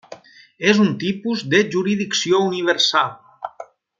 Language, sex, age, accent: Catalan, male, 40-49, valencià